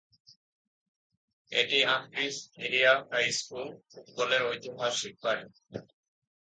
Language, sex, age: Bengali, male, 19-29